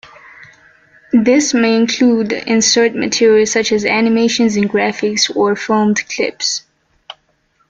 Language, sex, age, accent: English, female, 19-29, United States English